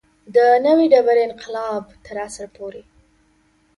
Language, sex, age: Pashto, female, under 19